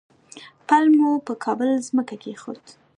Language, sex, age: Pashto, female, 19-29